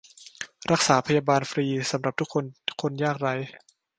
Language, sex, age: Thai, male, under 19